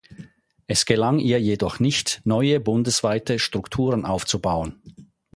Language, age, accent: German, 50-59, Schweizerdeutsch